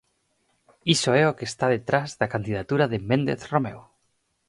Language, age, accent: Galician, 19-29, Normativo (estándar)